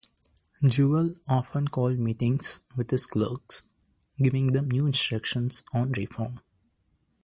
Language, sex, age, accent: English, male, 19-29, India and South Asia (India, Pakistan, Sri Lanka)